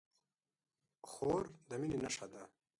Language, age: Pashto, 19-29